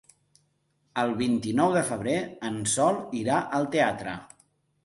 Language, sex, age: Catalan, male, 40-49